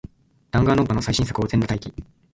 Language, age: Japanese, 19-29